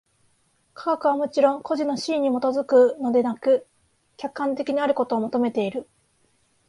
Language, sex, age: Japanese, female, 19-29